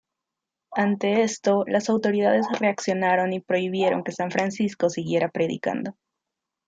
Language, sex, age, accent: Spanish, female, 19-29, Andino-Pacífico: Colombia, Perú, Ecuador, oeste de Bolivia y Venezuela andina